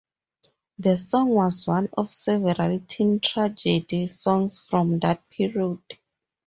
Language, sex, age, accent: English, female, 30-39, Southern African (South Africa, Zimbabwe, Namibia)